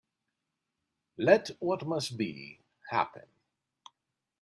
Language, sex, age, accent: English, male, 40-49, United States English